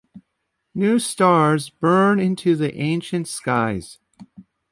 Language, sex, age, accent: English, male, 50-59, United States English